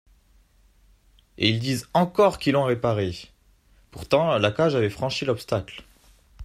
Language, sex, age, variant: French, male, 19-29, Français de métropole